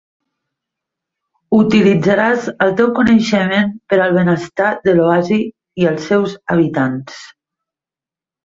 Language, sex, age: Catalan, female, 40-49